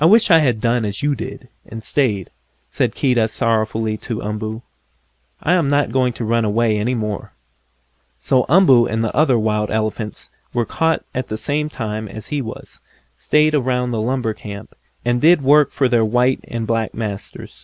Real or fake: real